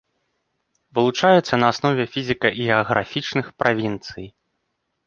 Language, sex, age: Belarusian, male, 19-29